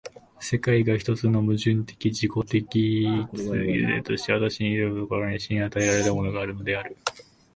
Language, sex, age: Japanese, male, 19-29